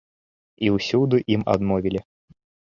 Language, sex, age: Belarusian, male, 19-29